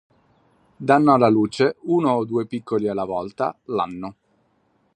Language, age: Italian, 30-39